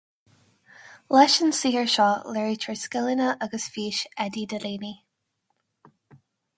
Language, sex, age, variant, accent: Irish, female, 19-29, Gaeilge Uladh, Cainteoir líofa, ní ó dhúchas